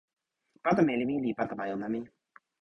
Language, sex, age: Toki Pona, male, 19-29